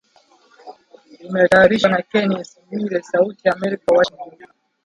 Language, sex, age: Swahili, male, 19-29